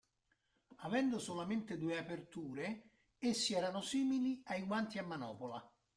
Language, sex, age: Italian, male, 60-69